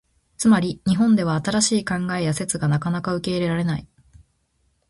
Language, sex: Japanese, female